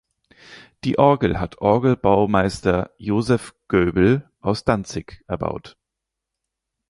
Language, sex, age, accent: German, male, 19-29, Deutschland Deutsch